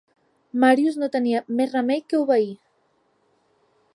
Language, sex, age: Catalan, female, 19-29